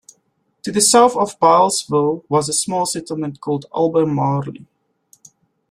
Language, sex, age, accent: English, male, 19-29, Southern African (South Africa, Zimbabwe, Namibia)